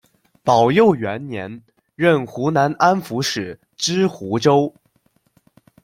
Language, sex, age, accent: Chinese, male, under 19, 出生地：江西省